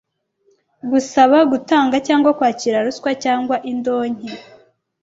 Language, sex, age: Kinyarwanda, female, 19-29